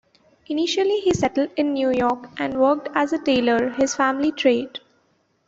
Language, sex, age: English, female, 19-29